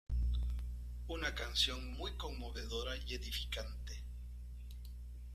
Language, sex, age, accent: Spanish, male, 50-59, México